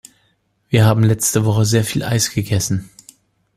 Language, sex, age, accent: German, male, 40-49, Deutschland Deutsch